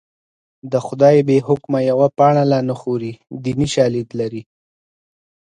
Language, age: Pashto, 30-39